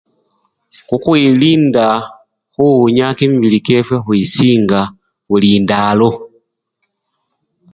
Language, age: Luyia, 50-59